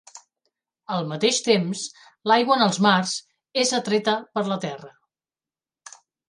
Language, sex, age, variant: Catalan, female, 30-39, Central